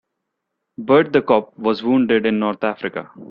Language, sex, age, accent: English, male, 19-29, India and South Asia (India, Pakistan, Sri Lanka)